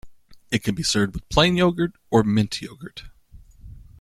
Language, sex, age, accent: English, male, 30-39, United States English